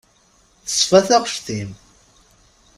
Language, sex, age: Kabyle, male, 30-39